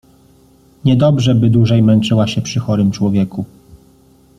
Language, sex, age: Polish, male, 30-39